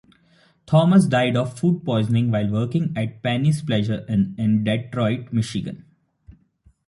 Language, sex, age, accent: English, male, 19-29, India and South Asia (India, Pakistan, Sri Lanka)